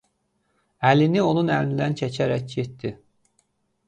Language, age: Azerbaijani, 30-39